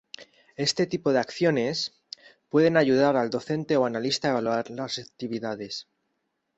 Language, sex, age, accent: Spanish, male, 19-29, España: Centro-Sur peninsular (Madrid, Toledo, Castilla-La Mancha)